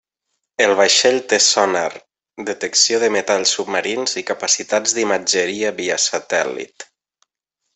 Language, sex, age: Catalan, male, 30-39